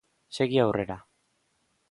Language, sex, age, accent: Basque, male, 19-29, Erdialdekoa edo Nafarra (Gipuzkoa, Nafarroa)